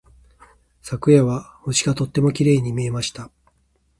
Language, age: Japanese, 50-59